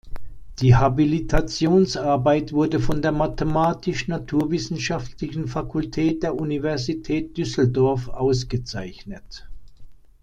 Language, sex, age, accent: German, male, 60-69, Deutschland Deutsch